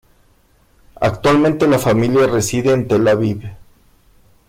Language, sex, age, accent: Spanish, male, 40-49, México